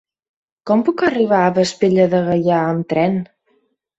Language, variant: Catalan, Central